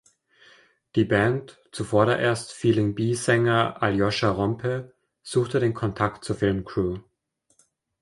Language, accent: German, Österreichisches Deutsch